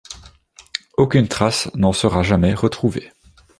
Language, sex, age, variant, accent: French, male, 30-39, Français d'Europe, Français de Belgique